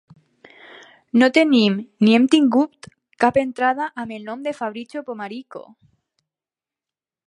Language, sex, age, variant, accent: Catalan, female, under 19, Alacantí, valencià